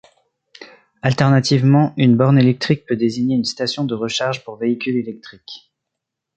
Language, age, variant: French, 19-29, Français de métropole